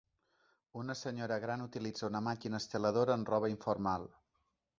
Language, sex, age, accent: Catalan, male, 40-49, balear; central